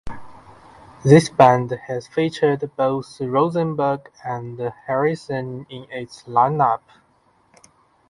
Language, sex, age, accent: English, male, 19-29, United States English